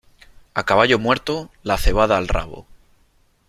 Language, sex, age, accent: Spanish, male, 30-39, España: Norte peninsular (Asturias, Castilla y León, Cantabria, País Vasco, Navarra, Aragón, La Rioja, Guadalajara, Cuenca)